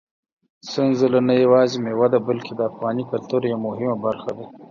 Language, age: Pashto, 30-39